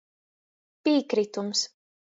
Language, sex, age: Latgalian, female, 19-29